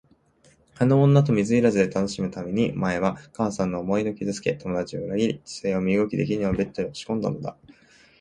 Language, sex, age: Japanese, male, 19-29